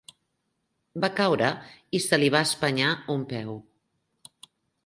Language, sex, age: Catalan, female, 50-59